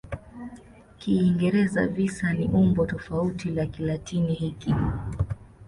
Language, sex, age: Swahili, female, 19-29